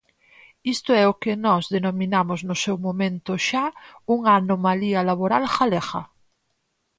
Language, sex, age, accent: Galician, female, 30-39, Atlántico (seseo e gheada)